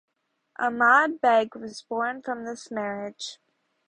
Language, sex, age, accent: English, female, under 19, United States English